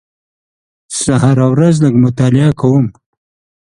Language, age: Pashto, 70-79